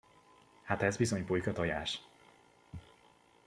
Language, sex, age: Hungarian, male, 19-29